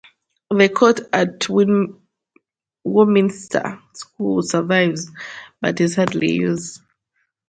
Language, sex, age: English, female, 19-29